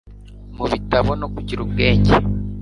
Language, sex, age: Kinyarwanda, male, under 19